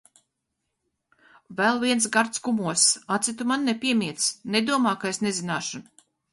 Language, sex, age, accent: Latvian, female, 50-59, Latgaliešu